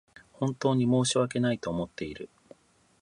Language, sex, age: Japanese, male, 40-49